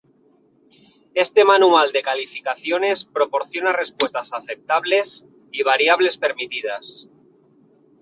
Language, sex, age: Spanish, male, 40-49